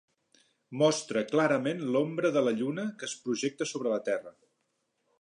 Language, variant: Catalan, Central